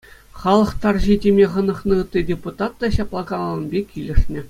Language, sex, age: Chuvash, male, 40-49